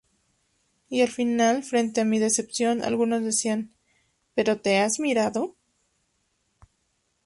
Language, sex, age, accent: Spanish, female, 19-29, México